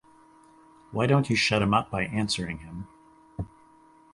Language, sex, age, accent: English, male, 50-59, United States English